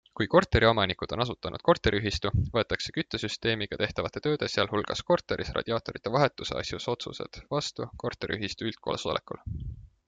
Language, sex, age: Estonian, male, 19-29